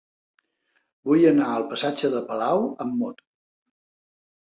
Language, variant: Catalan, Central